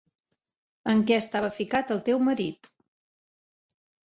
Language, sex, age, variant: Catalan, female, 50-59, Central